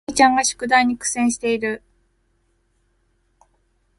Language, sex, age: Japanese, female, 40-49